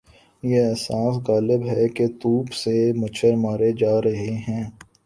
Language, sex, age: Urdu, male, 19-29